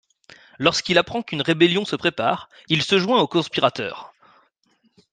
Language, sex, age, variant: French, male, 30-39, Français de métropole